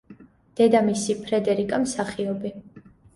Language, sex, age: Georgian, female, 19-29